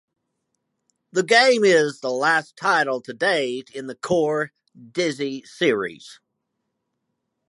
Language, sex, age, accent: English, male, 40-49, United States English